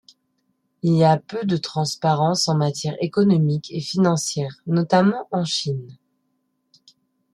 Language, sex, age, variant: French, female, 19-29, Français de métropole